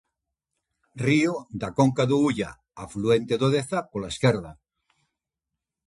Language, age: Galician, 60-69